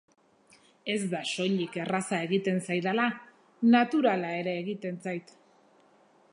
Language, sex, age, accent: Basque, female, 40-49, Erdialdekoa edo Nafarra (Gipuzkoa, Nafarroa)